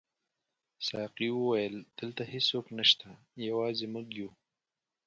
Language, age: Pashto, 19-29